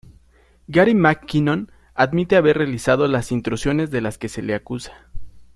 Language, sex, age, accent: Spanish, male, 19-29, México